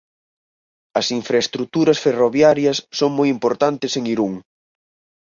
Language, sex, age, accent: Galician, male, 19-29, Normativo (estándar)